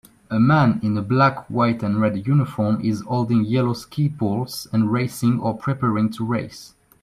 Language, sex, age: English, male, 19-29